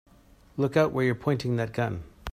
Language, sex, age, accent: English, male, 50-59, Canadian English